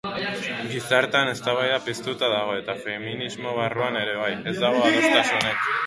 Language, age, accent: Basque, under 19, Erdialdekoa edo Nafarra (Gipuzkoa, Nafarroa)